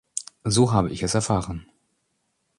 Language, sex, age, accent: German, male, 30-39, Deutschland Deutsch